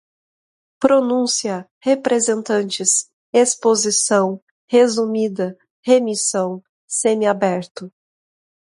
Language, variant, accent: Portuguese, Portuguese (Brasil), Paulista